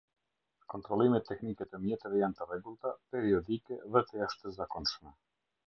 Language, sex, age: Albanian, male, 50-59